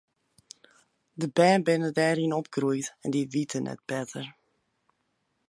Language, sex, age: Western Frisian, female, 30-39